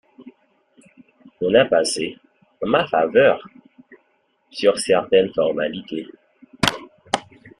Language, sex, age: French, male, 19-29